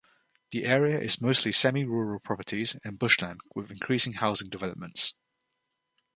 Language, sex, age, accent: English, male, 19-29, England English